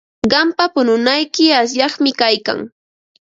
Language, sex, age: Ambo-Pasco Quechua, female, 30-39